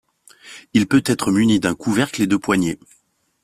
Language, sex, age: French, male, 30-39